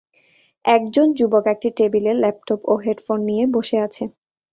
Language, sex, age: Bengali, female, 19-29